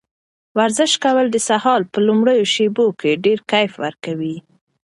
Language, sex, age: Pashto, female, 19-29